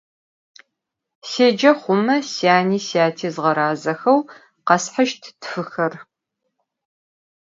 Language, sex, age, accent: Adyghe, female, 40-49, Кıэмгуй (Çemguy)